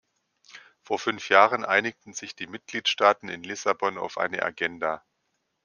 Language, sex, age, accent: German, male, 40-49, Deutschland Deutsch